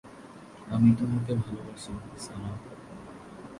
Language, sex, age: Bengali, male, 19-29